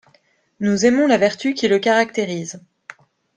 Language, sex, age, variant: French, female, 30-39, Français de métropole